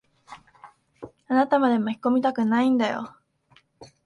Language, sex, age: Japanese, female, 19-29